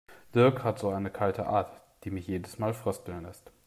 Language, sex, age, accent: German, male, 30-39, Deutschland Deutsch